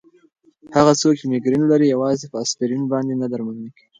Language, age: Pashto, 19-29